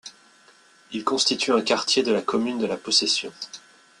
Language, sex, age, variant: French, male, 30-39, Français de métropole